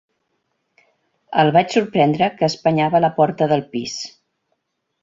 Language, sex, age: Catalan, female, 60-69